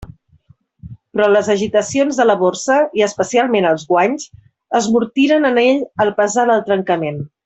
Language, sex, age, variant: Catalan, female, 40-49, Central